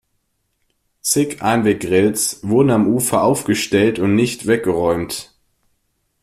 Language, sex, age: German, male, under 19